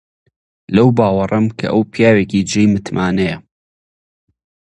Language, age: Central Kurdish, 19-29